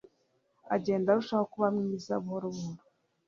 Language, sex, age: Kinyarwanda, female, 30-39